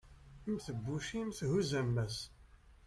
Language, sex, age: Kabyle, male, 50-59